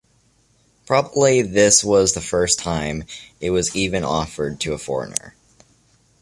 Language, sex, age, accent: English, male, under 19, United States English